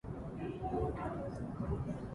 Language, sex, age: Japanese, female, 19-29